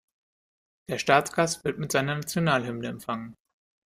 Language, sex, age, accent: German, male, 30-39, Deutschland Deutsch